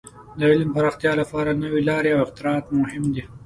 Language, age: Pashto, 30-39